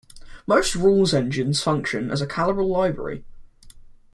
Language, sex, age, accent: English, male, under 19, England English